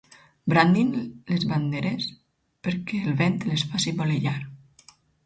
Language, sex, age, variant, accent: Catalan, female, 40-49, Alacantí, valencià